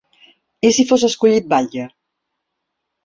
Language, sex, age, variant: Catalan, female, 40-49, Central